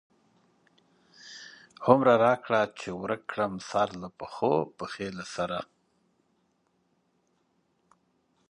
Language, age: Pashto, 50-59